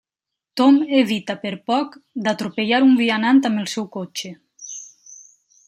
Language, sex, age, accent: Catalan, female, 30-39, valencià